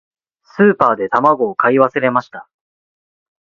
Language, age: Japanese, 19-29